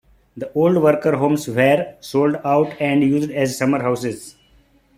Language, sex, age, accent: English, male, 30-39, India and South Asia (India, Pakistan, Sri Lanka)